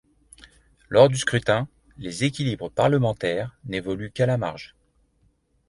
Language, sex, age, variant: French, male, 50-59, Français de métropole